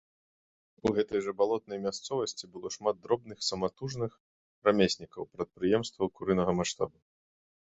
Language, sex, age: Belarusian, male, 30-39